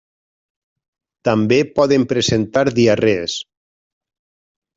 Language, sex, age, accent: Catalan, male, 40-49, valencià